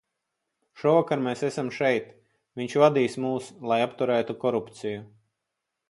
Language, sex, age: Latvian, male, 40-49